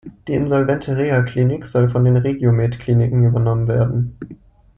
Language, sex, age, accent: German, male, 19-29, Deutschland Deutsch